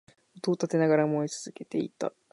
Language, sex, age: Japanese, male, 19-29